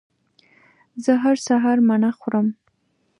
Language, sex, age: Pashto, female, 19-29